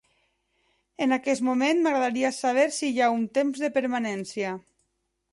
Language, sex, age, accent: Catalan, female, 40-49, valencià